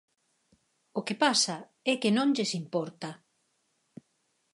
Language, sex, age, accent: Galician, female, 50-59, Normativo (estándar)